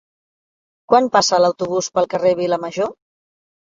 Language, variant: Catalan, Central